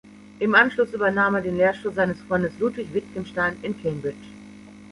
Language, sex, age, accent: German, female, 40-49, Deutschland Deutsch